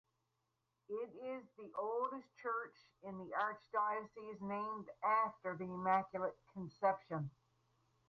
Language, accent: English, Canadian English